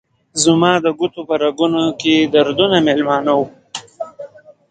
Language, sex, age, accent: Pashto, male, 19-29, معیاري پښتو